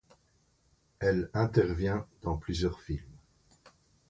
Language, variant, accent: French, Français d'Europe, Français de Belgique